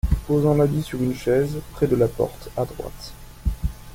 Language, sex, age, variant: French, male, 19-29, Français de métropole